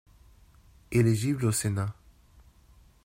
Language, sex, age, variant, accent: French, male, 19-29, Français d'Amérique du Nord, Français du Canada